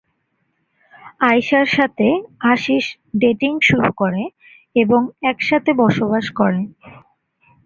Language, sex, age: Bengali, female, 19-29